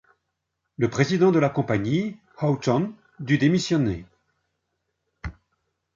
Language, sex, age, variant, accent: French, male, 60-69, Français d'Europe, Français de Belgique